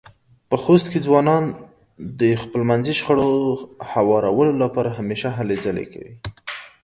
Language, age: Pashto, 19-29